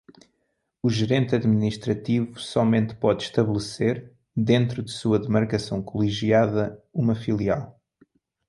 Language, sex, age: Portuguese, male, 30-39